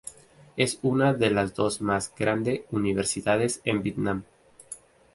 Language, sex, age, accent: Spanish, male, 19-29, América central